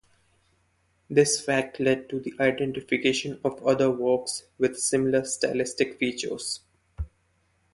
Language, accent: English, India and South Asia (India, Pakistan, Sri Lanka)